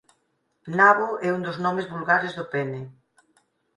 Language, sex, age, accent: Galician, female, 50-59, Central (sen gheada)